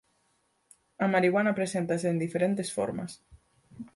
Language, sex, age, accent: Galician, female, 19-29, Normativo (estándar)